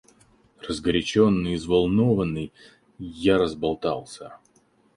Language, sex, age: Russian, male, 19-29